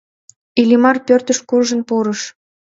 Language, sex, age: Mari, female, 19-29